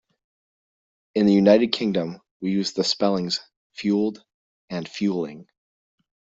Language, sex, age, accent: English, male, 30-39, United States English